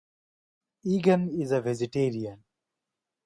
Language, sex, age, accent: English, male, 19-29, India and South Asia (India, Pakistan, Sri Lanka)